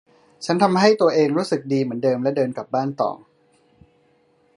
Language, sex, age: Thai, male, 30-39